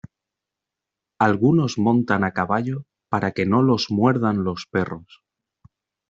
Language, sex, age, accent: Spanish, male, 30-39, España: Centro-Sur peninsular (Madrid, Toledo, Castilla-La Mancha)